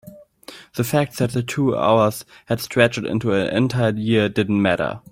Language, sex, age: English, male, under 19